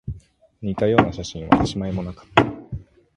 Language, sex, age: Japanese, male, 19-29